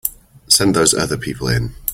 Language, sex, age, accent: English, male, 40-49, England English